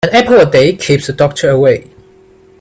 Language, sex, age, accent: English, male, 30-39, United States English